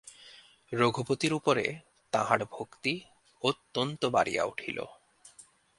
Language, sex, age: Bengali, male, 19-29